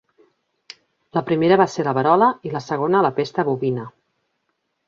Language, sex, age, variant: Catalan, female, 40-49, Central